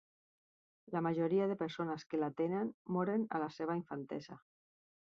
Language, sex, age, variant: Catalan, female, 50-59, Central